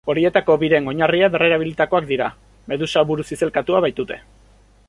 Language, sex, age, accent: Basque, male, 19-29, Erdialdekoa edo Nafarra (Gipuzkoa, Nafarroa)